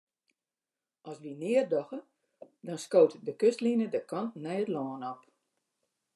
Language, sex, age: Western Frisian, female, 60-69